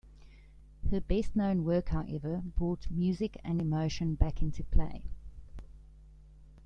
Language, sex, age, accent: English, female, 30-39, Southern African (South Africa, Zimbabwe, Namibia)